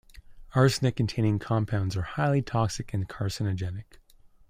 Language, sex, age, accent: English, male, 30-39, Canadian English